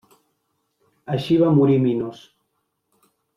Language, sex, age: Catalan, male, 30-39